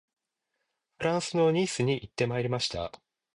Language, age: Japanese, 30-39